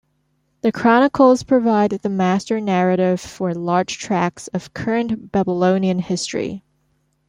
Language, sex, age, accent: English, female, 19-29, Hong Kong English